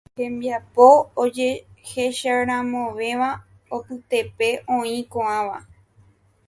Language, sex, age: Guarani, female, 19-29